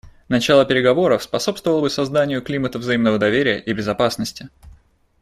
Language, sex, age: Russian, male, 19-29